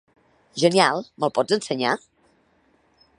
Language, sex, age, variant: Catalan, female, 40-49, Central